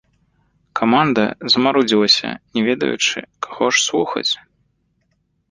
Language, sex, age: Belarusian, male, 19-29